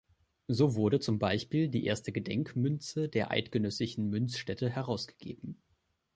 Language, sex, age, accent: German, male, 19-29, Deutschland Deutsch